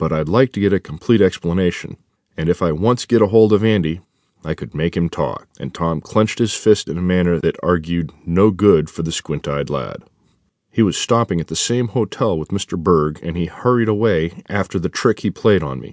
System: none